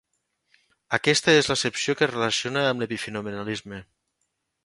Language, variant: Catalan, Nord-Occidental